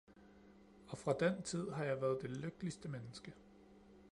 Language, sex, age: Danish, male, 30-39